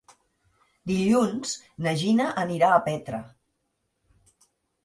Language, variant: Catalan, Central